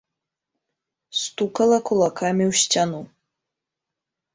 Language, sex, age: Belarusian, female, under 19